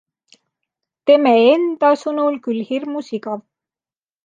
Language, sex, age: Estonian, female, 30-39